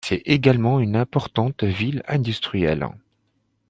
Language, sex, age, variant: French, male, 30-39, Français de métropole